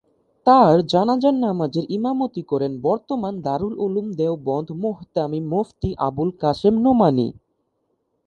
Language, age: Bengali, 19-29